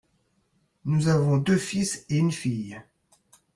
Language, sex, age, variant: French, male, 40-49, Français de métropole